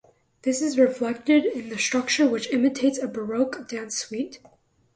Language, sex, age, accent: English, female, under 19, United States English